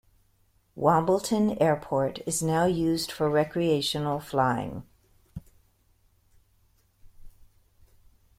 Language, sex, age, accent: English, female, 60-69, United States English